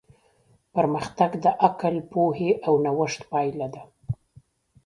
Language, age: Pashto, 40-49